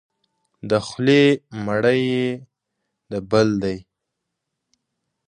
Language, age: Pashto, 19-29